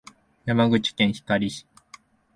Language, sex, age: Japanese, male, 19-29